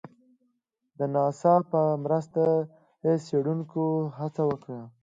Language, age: Pashto, under 19